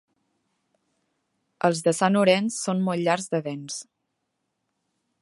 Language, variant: Catalan, Central